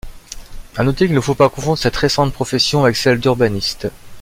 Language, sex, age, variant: French, male, 50-59, Français de métropole